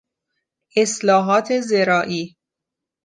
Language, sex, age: Persian, female, 30-39